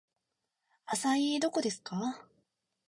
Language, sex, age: Japanese, female, 19-29